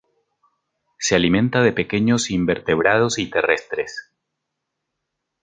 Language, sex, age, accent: Spanish, male, 30-39, Andino-Pacífico: Colombia, Perú, Ecuador, oeste de Bolivia y Venezuela andina